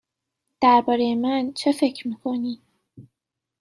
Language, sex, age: Persian, female, 30-39